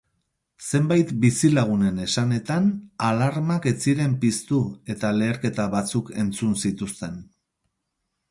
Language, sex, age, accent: Basque, male, 40-49, Mendebalekoa (Araba, Bizkaia, Gipuzkoako mendebaleko herri batzuk)